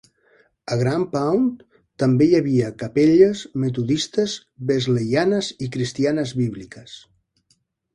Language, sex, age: Catalan, male, 50-59